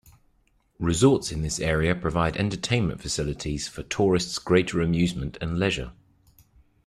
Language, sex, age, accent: English, male, 30-39, England English